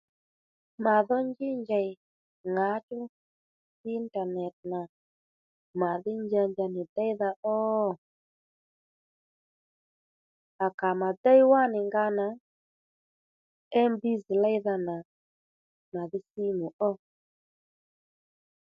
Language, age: Lendu, 19-29